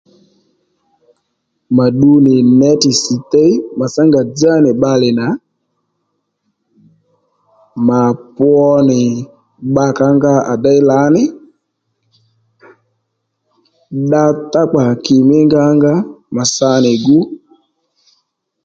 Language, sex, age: Lendu, male, 30-39